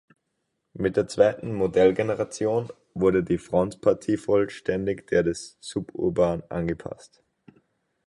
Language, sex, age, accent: German, male, 19-29, Österreichisches Deutsch